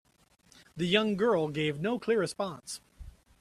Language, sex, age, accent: English, male, 40-49, United States English